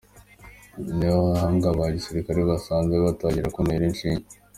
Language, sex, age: Kinyarwanda, male, under 19